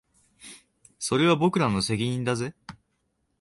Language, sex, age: Japanese, male, 19-29